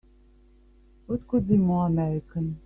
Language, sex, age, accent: English, female, 50-59, Australian English